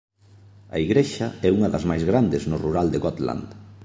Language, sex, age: Galician, male, 30-39